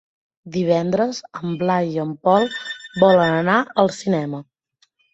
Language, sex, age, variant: Catalan, female, 19-29, Central